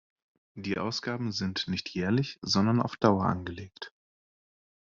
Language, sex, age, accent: German, male, 19-29, Deutschland Deutsch